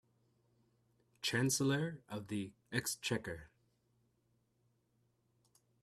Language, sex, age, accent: English, male, 19-29, United States English